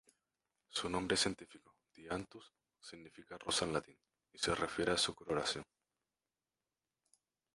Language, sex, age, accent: Spanish, male, 19-29, España: Islas Canarias